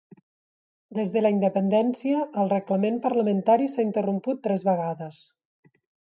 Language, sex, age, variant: Catalan, female, 40-49, Central